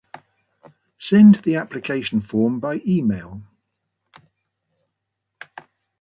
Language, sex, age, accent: English, male, 70-79, England English